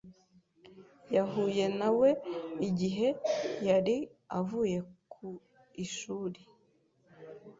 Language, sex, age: Kinyarwanda, female, 19-29